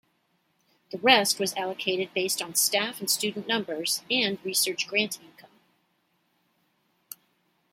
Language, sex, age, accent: English, female, 50-59, United States English